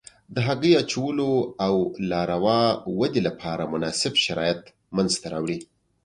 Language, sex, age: Pashto, male, 30-39